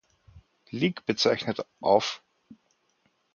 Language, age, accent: German, 50-59, Österreichisches Deutsch